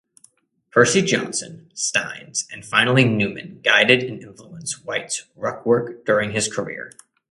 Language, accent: English, United States English